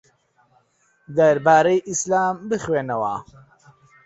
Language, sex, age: Central Kurdish, male, 19-29